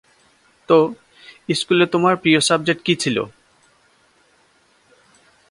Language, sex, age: Bengali, male, 19-29